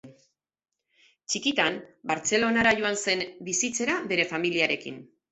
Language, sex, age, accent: Basque, female, 40-49, Mendebalekoa (Araba, Bizkaia, Gipuzkoako mendebaleko herri batzuk)